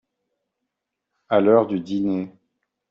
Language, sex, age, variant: French, male, 40-49, Français de métropole